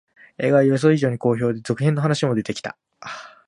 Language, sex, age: Japanese, male, 19-29